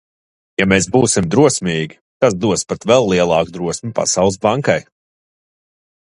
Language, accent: Latvian, nav